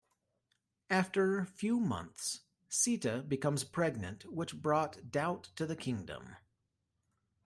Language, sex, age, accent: English, male, 40-49, United States English